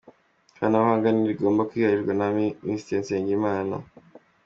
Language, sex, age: Kinyarwanda, male, under 19